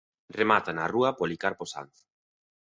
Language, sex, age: Galician, male, 30-39